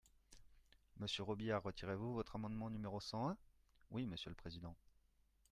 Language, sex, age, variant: French, male, 30-39, Français de métropole